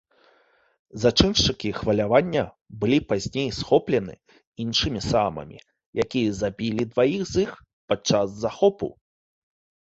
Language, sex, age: Belarusian, male, 30-39